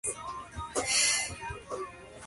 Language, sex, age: English, male, 19-29